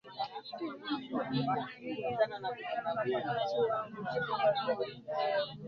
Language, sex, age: Swahili, female, 19-29